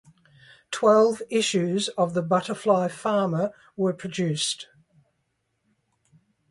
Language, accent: English, Australian English